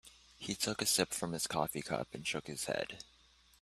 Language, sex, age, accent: English, male, 19-29, United States English